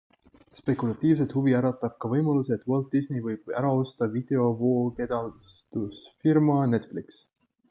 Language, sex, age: Estonian, male, 19-29